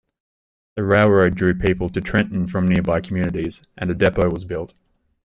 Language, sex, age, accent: English, male, 19-29, Australian English